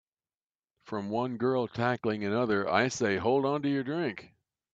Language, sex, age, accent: English, male, 70-79, United States English